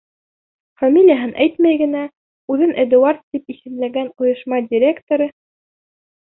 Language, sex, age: Bashkir, female, 19-29